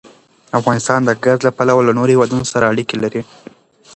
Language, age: Pashto, under 19